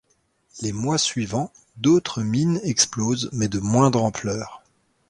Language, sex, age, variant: French, male, 30-39, Français de métropole